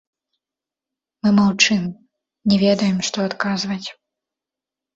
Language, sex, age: Belarusian, female, 19-29